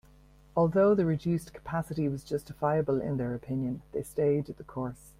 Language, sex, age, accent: English, female, 50-59, Irish English